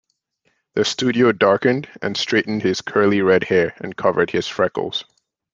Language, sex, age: English, male, 30-39